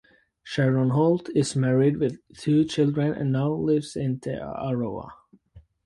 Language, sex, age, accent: English, male, under 19, United States English